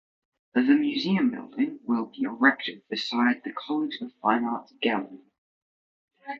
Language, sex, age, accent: English, female, under 19, United States English; Australian English